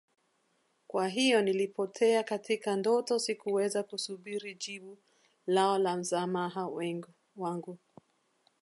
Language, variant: Swahili, Kiswahili Sanifu (EA)